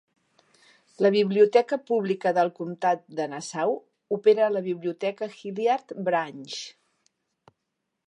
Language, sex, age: Catalan, female, 50-59